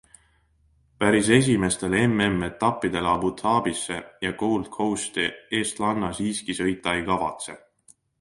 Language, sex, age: Estonian, male, 19-29